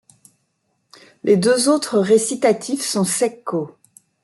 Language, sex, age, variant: French, female, 50-59, Français de métropole